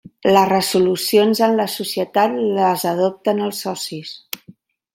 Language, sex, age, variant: Catalan, female, 50-59, Central